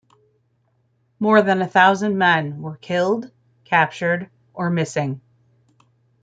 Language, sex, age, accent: English, female, 40-49, United States English